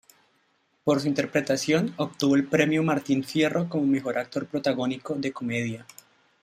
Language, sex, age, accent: Spanish, male, 30-39, Andino-Pacífico: Colombia, Perú, Ecuador, oeste de Bolivia y Venezuela andina